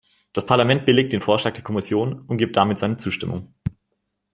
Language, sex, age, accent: German, male, 19-29, Deutschland Deutsch